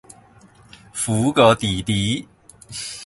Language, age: Cantonese, 30-39